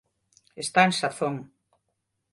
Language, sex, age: Galician, female, 50-59